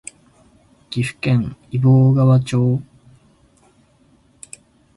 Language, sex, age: Japanese, male, 19-29